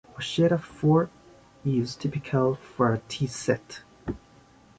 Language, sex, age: English, male, 19-29